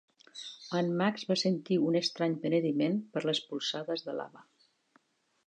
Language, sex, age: Catalan, female, 60-69